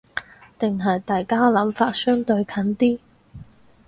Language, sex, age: Cantonese, female, 30-39